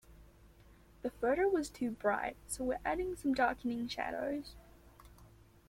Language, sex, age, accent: English, female, under 19, Australian English